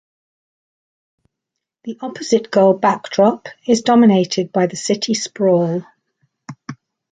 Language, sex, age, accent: English, female, 50-59, England English